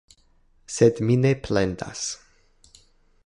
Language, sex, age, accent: Esperanto, male, 19-29, Internacia